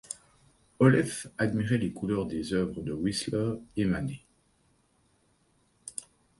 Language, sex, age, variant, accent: French, male, 50-59, Français d'Europe, Français de Suisse